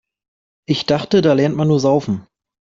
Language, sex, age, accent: German, male, 30-39, Deutschland Deutsch